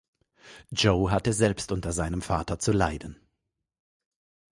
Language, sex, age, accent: German, male, 40-49, Deutschland Deutsch